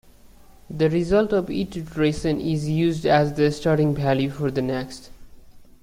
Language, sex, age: English, male, 19-29